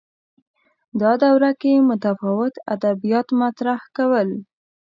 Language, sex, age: Pashto, female, under 19